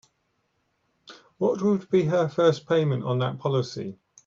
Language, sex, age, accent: English, male, 30-39, England English